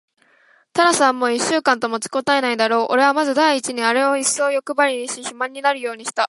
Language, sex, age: Japanese, female, 19-29